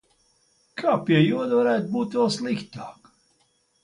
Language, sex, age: Latvian, male, 70-79